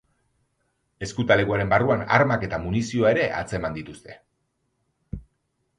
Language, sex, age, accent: Basque, male, 40-49, Mendebalekoa (Araba, Bizkaia, Gipuzkoako mendebaleko herri batzuk)